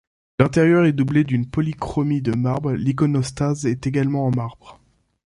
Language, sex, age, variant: French, male, under 19, Français de métropole